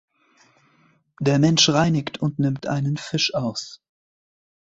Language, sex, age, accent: German, male, 19-29, Deutschland Deutsch